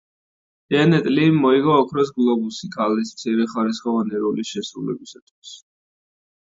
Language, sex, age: Georgian, male, 19-29